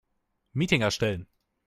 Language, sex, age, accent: German, male, 19-29, Deutschland Deutsch